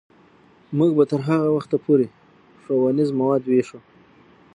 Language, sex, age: Pashto, male, 19-29